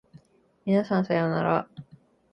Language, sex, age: Japanese, female, 19-29